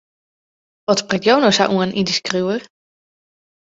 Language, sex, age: Western Frisian, female, under 19